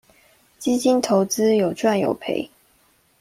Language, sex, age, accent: Chinese, female, 19-29, 出生地：宜蘭縣